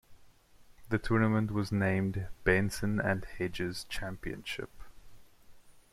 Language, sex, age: English, male, 19-29